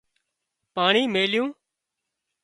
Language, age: Wadiyara Koli, 40-49